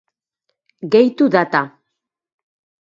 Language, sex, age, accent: Basque, female, 40-49, Mendebalekoa (Araba, Bizkaia, Gipuzkoako mendebaleko herri batzuk)